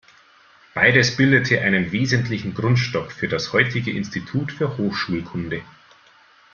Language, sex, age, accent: German, male, 40-49, Deutschland Deutsch